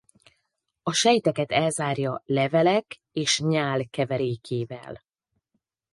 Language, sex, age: Hungarian, female, 40-49